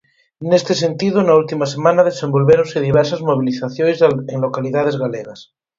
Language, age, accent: Galician, 19-29, Oriental (común en zona oriental)